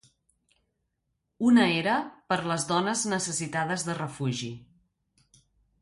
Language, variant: Catalan, Central